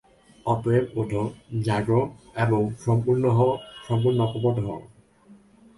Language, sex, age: Bengali, male, 19-29